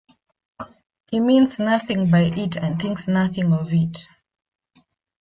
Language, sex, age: English, female, 19-29